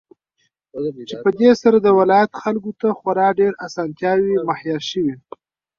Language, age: Pashto, 30-39